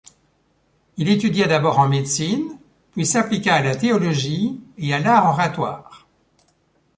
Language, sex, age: French, male, 70-79